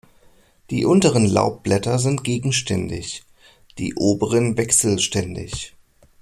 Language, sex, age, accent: German, male, 30-39, Deutschland Deutsch